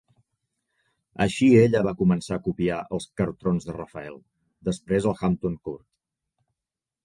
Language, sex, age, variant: Catalan, male, 40-49, Central